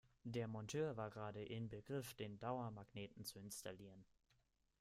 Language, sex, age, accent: German, male, 19-29, Deutschland Deutsch